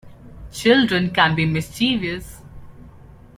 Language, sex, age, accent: English, male, 19-29, India and South Asia (India, Pakistan, Sri Lanka)